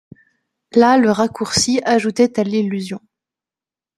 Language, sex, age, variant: French, female, 30-39, Français de métropole